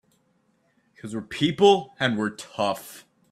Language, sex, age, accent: English, male, under 19, United States English